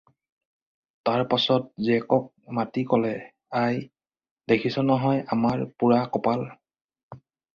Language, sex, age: Assamese, male, 19-29